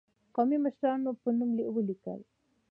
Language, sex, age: Pashto, female, under 19